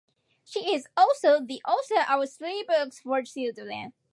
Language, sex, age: English, female, 19-29